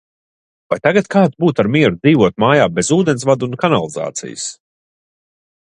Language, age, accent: Latvian, 30-39, nav